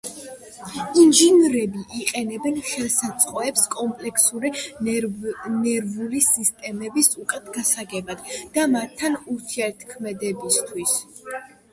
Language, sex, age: Georgian, female, 60-69